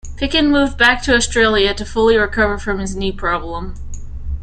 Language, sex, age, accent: English, female, 19-29, United States English